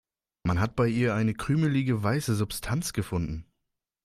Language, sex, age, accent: German, male, 19-29, Deutschland Deutsch